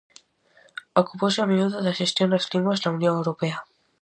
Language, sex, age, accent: Galician, female, under 19, Atlántico (seseo e gheada)